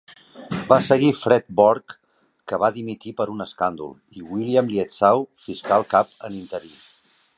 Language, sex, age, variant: Catalan, male, 50-59, Central